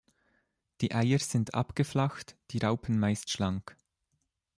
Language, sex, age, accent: German, male, 19-29, Schweizerdeutsch